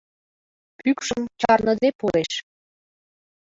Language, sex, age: Mari, female, 19-29